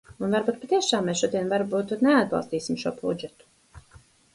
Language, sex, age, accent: Latvian, female, 40-49, Dzimtā valoda